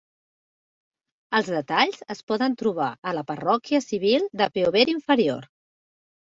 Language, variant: Catalan, Central